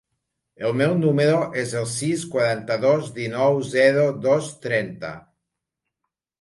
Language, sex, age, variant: Catalan, male, 40-49, Nord-Occidental